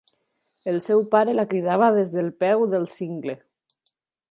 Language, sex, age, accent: Catalan, female, 30-39, valencià